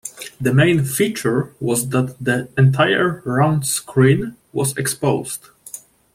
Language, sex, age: English, male, 19-29